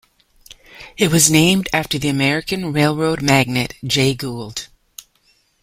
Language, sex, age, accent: English, female, 50-59, Canadian English